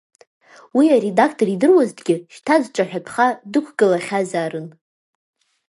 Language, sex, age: Abkhazian, female, 19-29